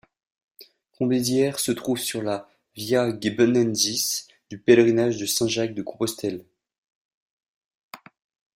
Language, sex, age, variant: French, male, 19-29, Français de métropole